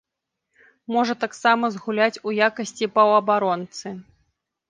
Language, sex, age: Belarusian, female, 19-29